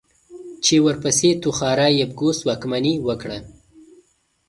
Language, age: Pashto, 19-29